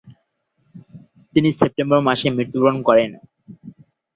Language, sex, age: Bengali, male, 19-29